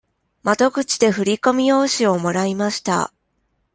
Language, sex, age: Japanese, female, 19-29